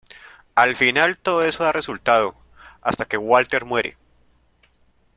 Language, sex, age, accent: Spanish, male, 19-29, Andino-Pacífico: Colombia, Perú, Ecuador, oeste de Bolivia y Venezuela andina